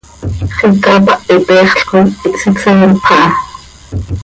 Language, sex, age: Seri, female, 30-39